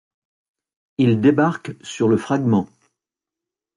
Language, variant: French, Français de métropole